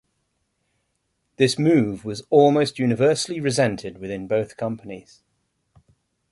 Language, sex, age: English, male, 40-49